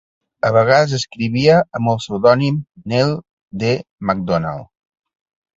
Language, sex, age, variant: Catalan, male, 50-59, Central